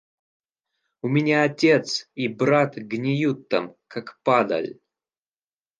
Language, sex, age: Russian, male, 19-29